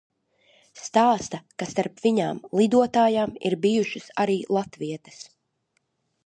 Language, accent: Latvian, Riga